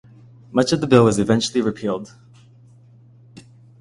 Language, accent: English, United States English